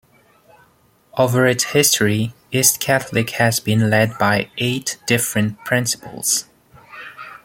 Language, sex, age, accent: English, male, 30-39, United States English